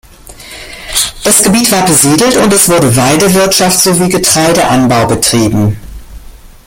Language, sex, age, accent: German, female, 60-69, Deutschland Deutsch